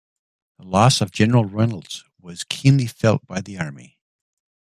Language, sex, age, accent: English, male, 60-69, Canadian English